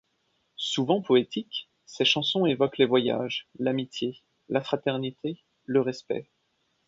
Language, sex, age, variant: French, male, 19-29, Français de métropole